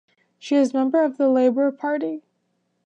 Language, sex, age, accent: English, female, under 19, United States English